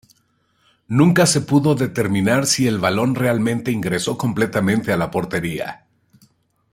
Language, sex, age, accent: Spanish, male, 40-49, México